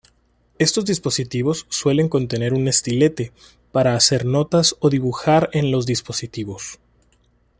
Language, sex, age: Spanish, male, 30-39